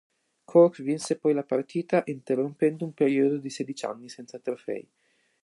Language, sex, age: Italian, male, under 19